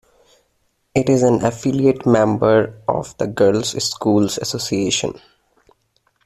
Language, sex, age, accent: English, male, 19-29, India and South Asia (India, Pakistan, Sri Lanka)